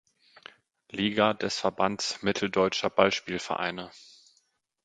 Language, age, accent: German, 30-39, Deutschland Deutsch